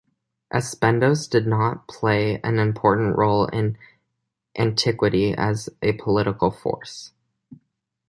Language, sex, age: English, male, under 19